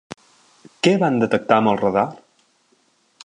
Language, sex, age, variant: Catalan, male, 19-29, Central